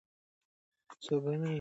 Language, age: Pashto, 19-29